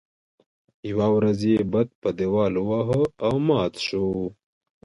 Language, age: Pashto, 19-29